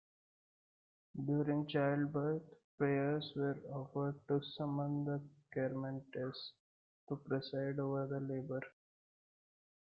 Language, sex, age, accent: English, male, 19-29, India and South Asia (India, Pakistan, Sri Lanka)